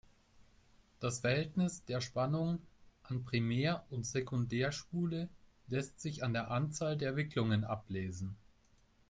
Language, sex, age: German, male, 19-29